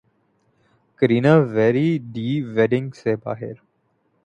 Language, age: Urdu, 19-29